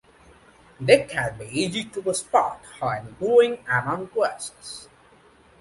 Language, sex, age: English, male, 19-29